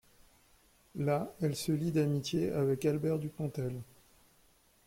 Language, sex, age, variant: French, male, 40-49, Français de métropole